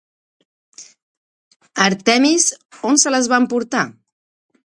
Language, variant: Catalan, Central